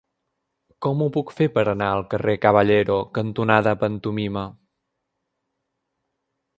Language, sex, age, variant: Catalan, male, 19-29, Central